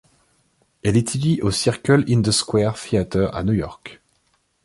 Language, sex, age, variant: French, male, 30-39, Français de métropole